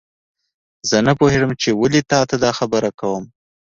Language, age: Pashto, 19-29